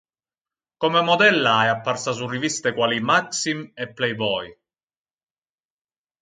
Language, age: Italian, 19-29